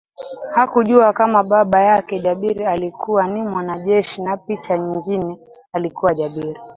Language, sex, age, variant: Swahili, female, 19-29, Kiswahili cha Bara ya Kenya